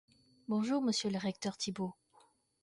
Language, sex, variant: French, female, Français de métropole